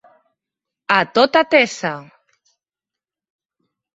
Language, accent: Catalan, valencià